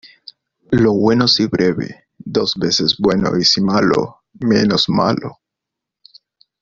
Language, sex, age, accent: Spanish, male, 19-29, América central